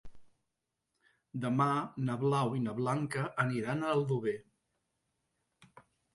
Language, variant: Catalan, Central